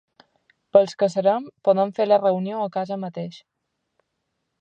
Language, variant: Catalan, Balear